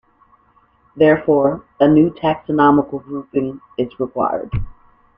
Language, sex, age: English, female, 19-29